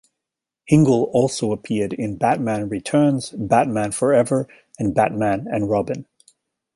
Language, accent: English, Australian English